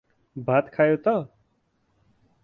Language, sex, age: Nepali, male, 30-39